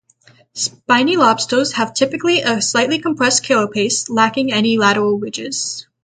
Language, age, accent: English, under 19, United States English